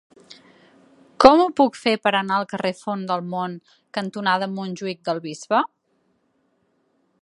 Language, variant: Catalan, Septentrional